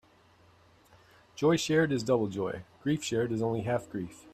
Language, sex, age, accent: English, male, 40-49, United States English